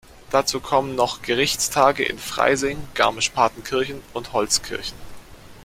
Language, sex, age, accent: German, male, under 19, Deutschland Deutsch